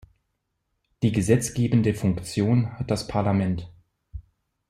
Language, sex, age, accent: German, male, 30-39, Deutschland Deutsch